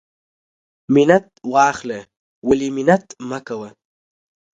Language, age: Pashto, 19-29